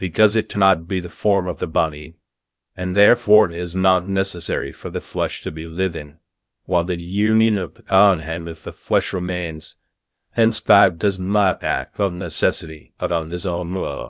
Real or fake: fake